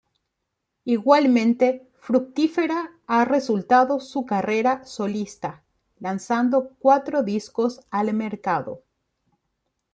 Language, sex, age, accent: Spanish, female, 30-39, Rioplatense: Argentina, Uruguay, este de Bolivia, Paraguay